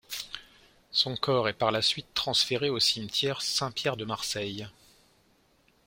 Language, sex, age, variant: French, male, 40-49, Français de métropole